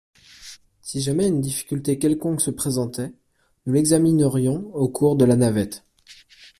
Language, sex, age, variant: French, male, 19-29, Français de métropole